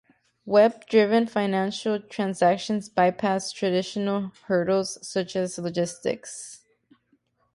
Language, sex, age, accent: English, female, 19-29, United States English